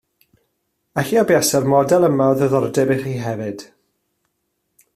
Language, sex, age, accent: Welsh, male, 30-39, Y Deyrnas Unedig Cymraeg